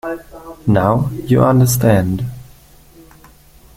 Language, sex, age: English, male, 30-39